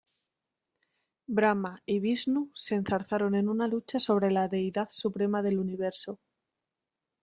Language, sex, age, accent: Spanish, female, 19-29, España: Centro-Sur peninsular (Madrid, Toledo, Castilla-La Mancha)